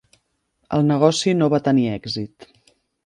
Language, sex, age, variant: Catalan, female, 30-39, Central